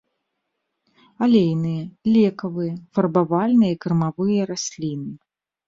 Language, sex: Belarusian, female